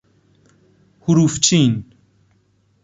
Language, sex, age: Persian, male, 19-29